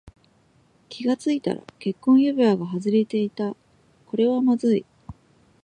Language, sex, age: Japanese, female, 40-49